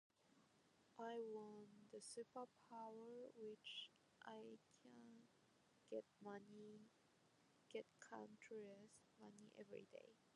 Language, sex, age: English, female, 19-29